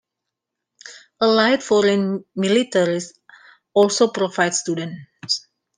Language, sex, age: English, female, 30-39